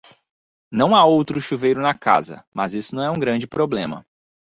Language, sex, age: Portuguese, male, 19-29